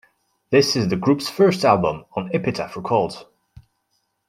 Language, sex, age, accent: English, male, 19-29, United States English